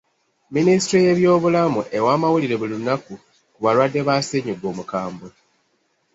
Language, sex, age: Ganda, male, 90+